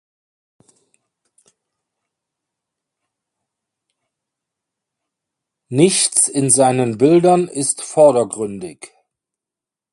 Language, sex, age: German, male, 50-59